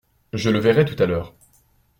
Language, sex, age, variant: French, male, 19-29, Français de métropole